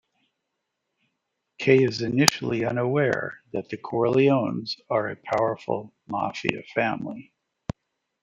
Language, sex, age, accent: English, male, 60-69, United States English